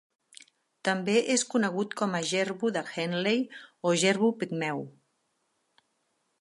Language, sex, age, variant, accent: Catalan, female, 50-59, Central, central